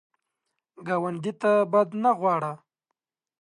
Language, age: Pashto, 19-29